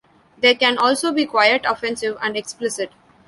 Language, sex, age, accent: English, female, 19-29, India and South Asia (India, Pakistan, Sri Lanka)